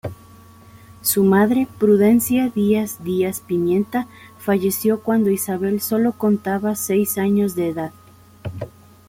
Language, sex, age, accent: Spanish, female, 30-39, México